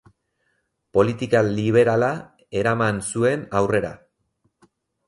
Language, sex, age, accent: Basque, male, 40-49, Erdialdekoa edo Nafarra (Gipuzkoa, Nafarroa)